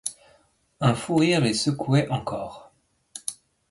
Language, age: French, 30-39